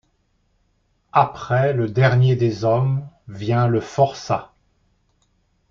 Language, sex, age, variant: French, male, 60-69, Français de métropole